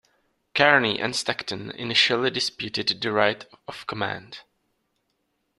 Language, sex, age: English, male, 19-29